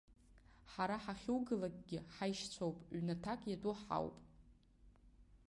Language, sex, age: Abkhazian, female, 19-29